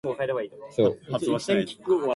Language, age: English, under 19